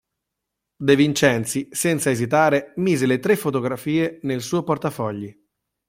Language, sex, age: Italian, male, 40-49